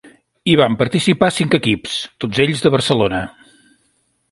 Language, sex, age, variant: Catalan, male, 50-59, Central